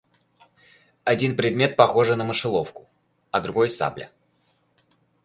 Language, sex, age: Russian, male, under 19